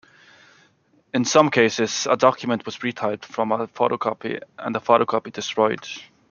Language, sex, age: English, male, 30-39